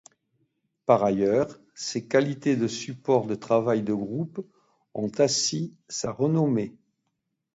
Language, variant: French, Français de métropole